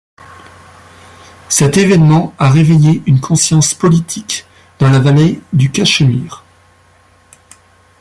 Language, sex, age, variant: French, male, 40-49, Français de métropole